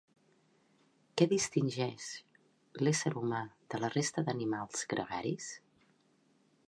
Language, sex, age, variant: Catalan, female, 50-59, Central